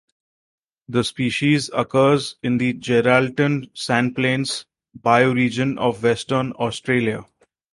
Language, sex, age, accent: English, male, 40-49, India and South Asia (India, Pakistan, Sri Lanka)